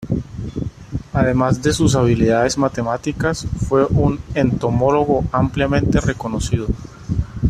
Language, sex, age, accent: Spanish, male, 30-39, Andino-Pacífico: Colombia, Perú, Ecuador, oeste de Bolivia y Venezuela andina